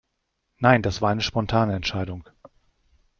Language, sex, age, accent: German, male, 40-49, Deutschland Deutsch